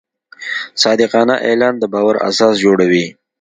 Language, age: Pashto, 30-39